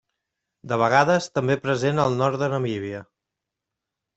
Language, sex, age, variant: Catalan, male, 30-39, Central